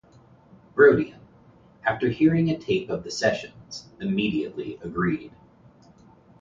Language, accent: English, United States English